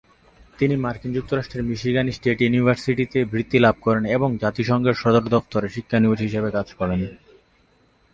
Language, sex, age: Bengali, male, 19-29